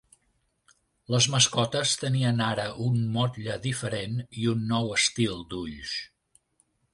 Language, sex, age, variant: Catalan, male, 70-79, Central